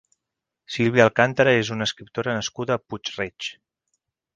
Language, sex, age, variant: Catalan, male, 40-49, Central